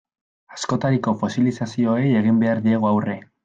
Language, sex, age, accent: Basque, male, 19-29, Mendebalekoa (Araba, Bizkaia, Gipuzkoako mendebaleko herri batzuk)